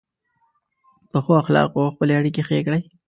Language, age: Pashto, 19-29